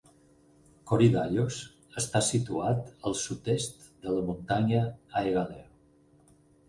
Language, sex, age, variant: Catalan, male, 60-69, Balear